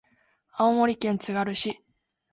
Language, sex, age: Japanese, female, 19-29